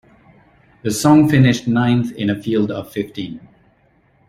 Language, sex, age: English, male, 19-29